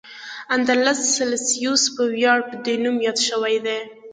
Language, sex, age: Pashto, female, under 19